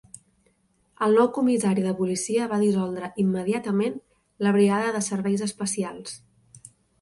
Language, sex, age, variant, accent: Catalan, female, 30-39, Central, central